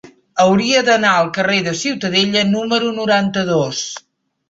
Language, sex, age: Catalan, female, 60-69